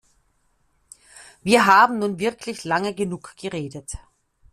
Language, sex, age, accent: German, female, 50-59, Österreichisches Deutsch